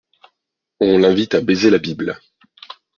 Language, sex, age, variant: French, male, 19-29, Français de métropole